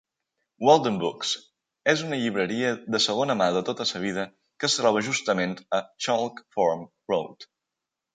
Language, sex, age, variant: Catalan, male, 19-29, Balear